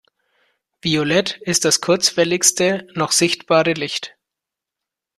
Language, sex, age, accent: German, male, 30-39, Deutschland Deutsch